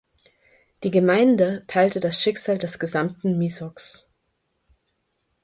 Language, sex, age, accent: German, female, 30-39, Deutschland Deutsch